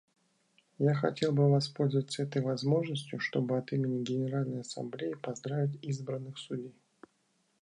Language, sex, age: Russian, male, 40-49